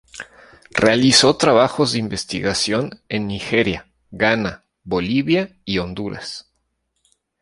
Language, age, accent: Spanish, 30-39, México